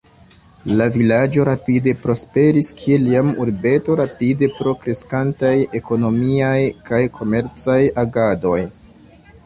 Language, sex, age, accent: Esperanto, male, 19-29, Internacia